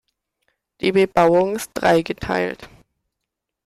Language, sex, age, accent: German, male, under 19, Deutschland Deutsch